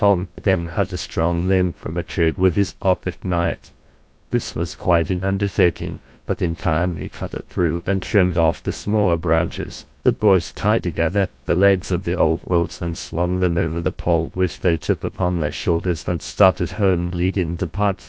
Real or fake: fake